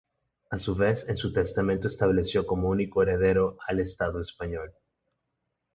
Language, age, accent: Spanish, 40-49, México